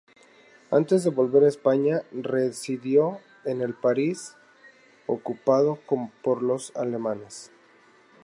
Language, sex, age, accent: Spanish, male, 30-39, México